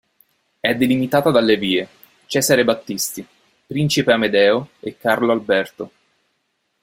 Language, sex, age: Italian, male, 19-29